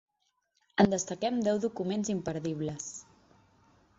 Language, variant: Catalan, Central